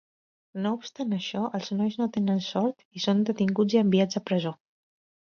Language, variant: Catalan, Central